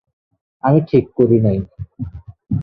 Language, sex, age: Bengali, male, 19-29